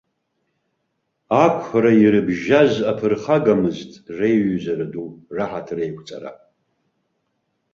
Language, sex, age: Abkhazian, male, 50-59